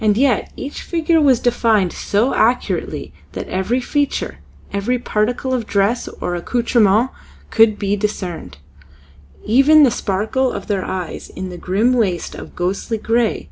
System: none